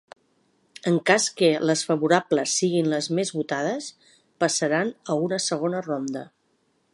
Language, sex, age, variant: Catalan, female, 50-59, Central